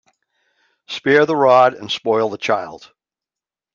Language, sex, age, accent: English, male, 70-79, United States English